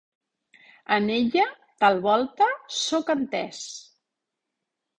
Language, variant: Catalan, Central